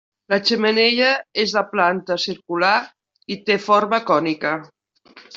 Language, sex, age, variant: Catalan, female, 60-69, Nord-Occidental